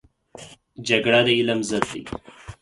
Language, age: Pashto, 30-39